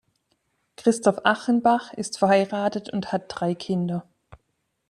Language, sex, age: German, female, 40-49